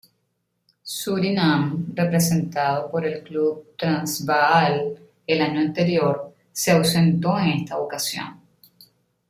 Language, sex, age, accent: Spanish, female, 40-49, Caribe: Cuba, Venezuela, Puerto Rico, República Dominicana, Panamá, Colombia caribeña, México caribeño, Costa del golfo de México